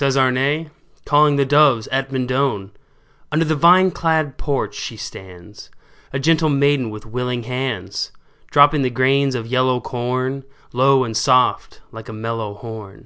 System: none